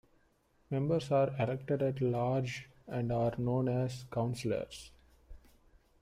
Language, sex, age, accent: English, male, 19-29, India and South Asia (India, Pakistan, Sri Lanka)